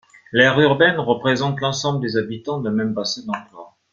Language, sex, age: French, male, 50-59